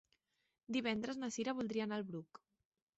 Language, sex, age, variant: Catalan, female, 19-29, Central